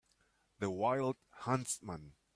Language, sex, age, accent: English, male, 30-39, United States English